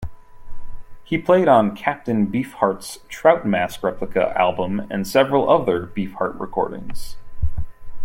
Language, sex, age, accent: English, male, 30-39, United States English